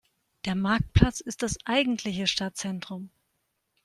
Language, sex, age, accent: German, female, 50-59, Deutschland Deutsch